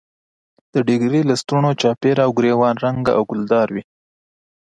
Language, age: Pashto, 19-29